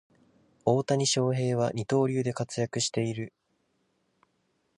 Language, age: Japanese, 19-29